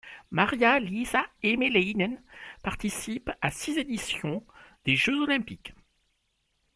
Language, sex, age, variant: French, male, 40-49, Français de métropole